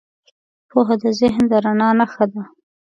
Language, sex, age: Pashto, female, 19-29